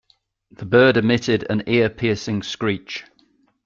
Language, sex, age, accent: English, male, 50-59, England English